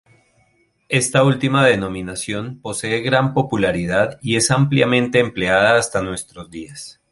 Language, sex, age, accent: Spanish, male, 40-49, Andino-Pacífico: Colombia, Perú, Ecuador, oeste de Bolivia y Venezuela andina